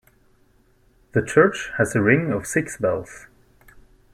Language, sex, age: English, male, 19-29